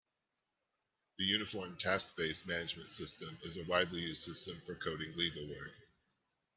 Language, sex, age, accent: English, male, 30-39, United States English